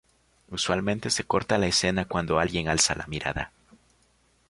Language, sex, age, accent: Spanish, male, under 19, Andino-Pacífico: Colombia, Perú, Ecuador, oeste de Bolivia y Venezuela andina